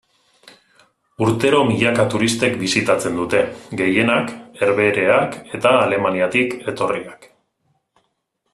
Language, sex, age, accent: Basque, male, 40-49, Mendebalekoa (Araba, Bizkaia, Gipuzkoako mendebaleko herri batzuk)